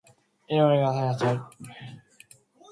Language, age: Japanese, 19-29